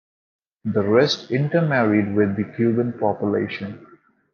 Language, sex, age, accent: English, male, 19-29, India and South Asia (India, Pakistan, Sri Lanka)